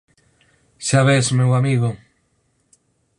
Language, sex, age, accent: Galician, male, 40-49, Normativo (estándar)